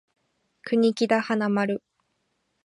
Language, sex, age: Japanese, female, 19-29